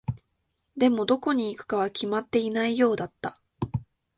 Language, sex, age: Japanese, female, under 19